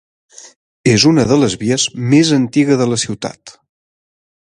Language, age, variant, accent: Catalan, 30-39, Central, central; Garrotxi